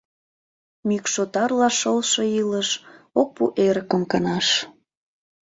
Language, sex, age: Mari, female, 19-29